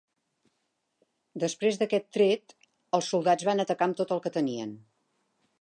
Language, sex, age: Catalan, female, 60-69